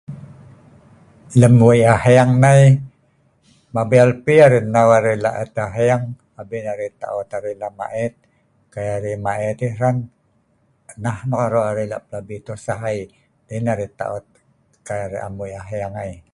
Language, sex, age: Sa'ban, male, 50-59